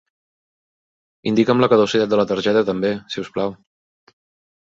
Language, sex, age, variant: Catalan, male, 40-49, Central